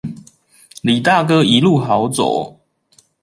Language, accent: Chinese, 出生地：臺中市